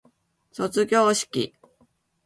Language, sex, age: Japanese, female, 50-59